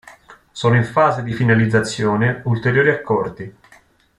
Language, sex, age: Italian, male, 19-29